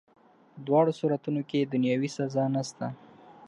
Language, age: Pashto, 19-29